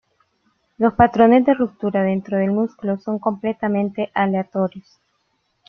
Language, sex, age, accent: Spanish, female, 30-39, América central